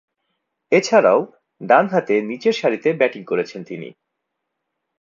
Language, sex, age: Bengali, male, 19-29